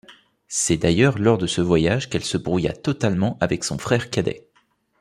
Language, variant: French, Français de métropole